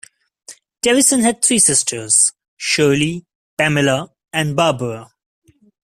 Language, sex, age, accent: English, male, 19-29, India and South Asia (India, Pakistan, Sri Lanka)